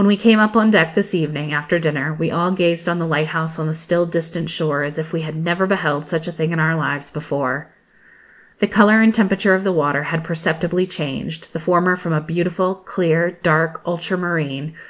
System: none